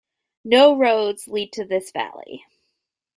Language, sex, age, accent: English, female, 19-29, United States English